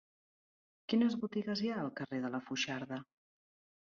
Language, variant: Catalan, Central